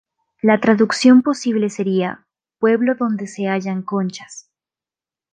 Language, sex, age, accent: Spanish, female, under 19, Andino-Pacífico: Colombia, Perú, Ecuador, oeste de Bolivia y Venezuela andina